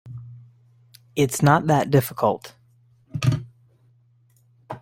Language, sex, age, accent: English, male, 30-39, United States English